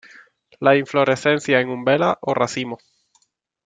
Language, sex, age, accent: Spanish, male, 19-29, España: Sur peninsular (Andalucia, Extremadura, Murcia)